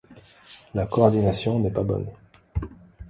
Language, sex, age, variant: French, male, 30-39, Français de métropole